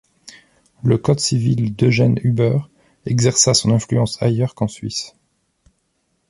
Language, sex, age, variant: French, male, 30-39, Français de métropole